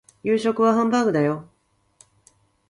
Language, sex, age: Japanese, female, 40-49